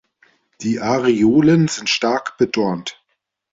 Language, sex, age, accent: German, male, 40-49, Deutschland Deutsch